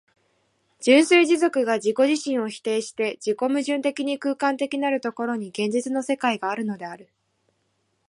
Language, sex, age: Japanese, female, 19-29